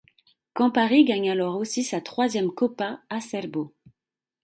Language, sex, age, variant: French, female, 30-39, Français de métropole